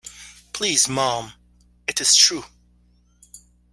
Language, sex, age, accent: English, male, 30-39, United States English